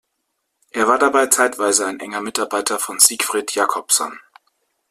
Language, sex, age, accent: German, male, 30-39, Deutschland Deutsch